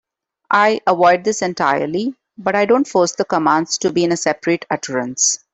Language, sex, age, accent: English, female, 30-39, India and South Asia (India, Pakistan, Sri Lanka)